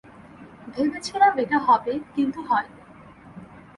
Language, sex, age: Bengali, female, 19-29